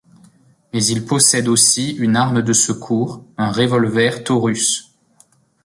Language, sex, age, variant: French, male, 30-39, Français de métropole